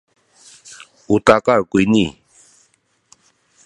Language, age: Sakizaya, 60-69